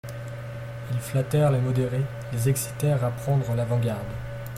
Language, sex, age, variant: French, male, 19-29, Français de métropole